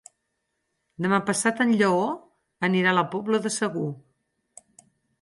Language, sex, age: Catalan, female, 50-59